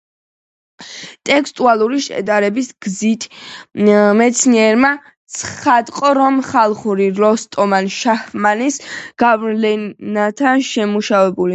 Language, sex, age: Georgian, female, 19-29